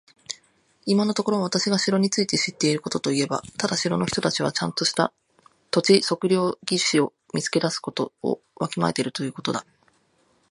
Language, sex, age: Japanese, female, 30-39